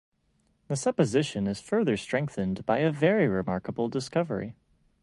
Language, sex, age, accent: English, male, 19-29, United States English